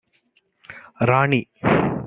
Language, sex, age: Tamil, male, 30-39